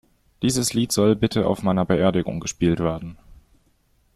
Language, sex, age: German, male, 19-29